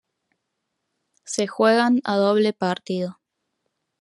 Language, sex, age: Spanish, female, 19-29